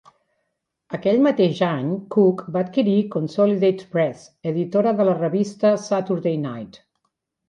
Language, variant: Catalan, Central